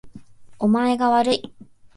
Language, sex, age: Japanese, female, 19-29